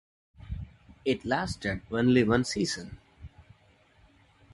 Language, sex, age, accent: English, male, 30-39, India and South Asia (India, Pakistan, Sri Lanka)